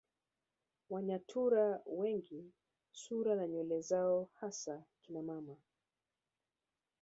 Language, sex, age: Swahili, female, 60-69